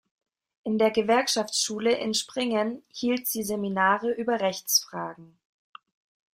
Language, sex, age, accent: German, female, 19-29, Deutschland Deutsch